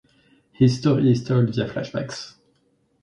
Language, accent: English, French